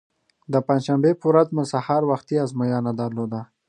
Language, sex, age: Pashto, male, under 19